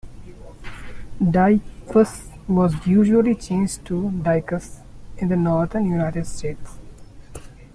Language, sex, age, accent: English, male, 19-29, India and South Asia (India, Pakistan, Sri Lanka)